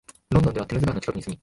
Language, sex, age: Japanese, male, 19-29